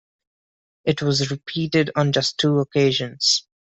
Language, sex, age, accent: English, male, 19-29, India and South Asia (India, Pakistan, Sri Lanka)